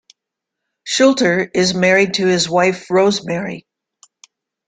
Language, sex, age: English, female, 70-79